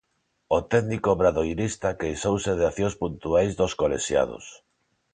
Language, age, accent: Galician, 40-49, Neofalante